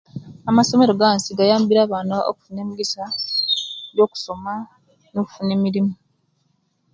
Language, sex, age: Kenyi, female, 19-29